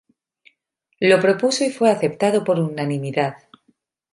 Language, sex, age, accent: Spanish, female, 40-49, España: Norte peninsular (Asturias, Castilla y León, Cantabria, País Vasco, Navarra, Aragón, La Rioja, Guadalajara, Cuenca)